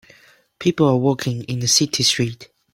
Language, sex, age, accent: English, male, 19-29, England English